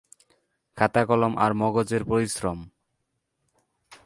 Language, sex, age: Bengali, male, 19-29